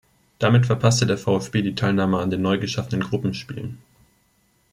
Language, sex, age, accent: German, male, 19-29, Deutschland Deutsch